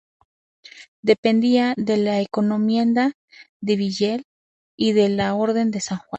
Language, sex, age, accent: Spanish, female, 30-39, México